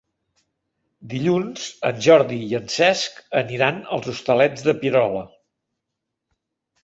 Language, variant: Catalan, Central